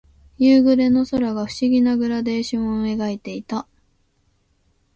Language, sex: Japanese, female